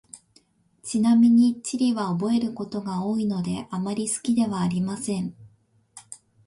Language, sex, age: Japanese, female, 30-39